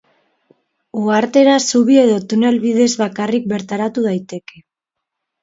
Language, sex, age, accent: Basque, male, 19-29, Mendebalekoa (Araba, Bizkaia, Gipuzkoako mendebaleko herri batzuk)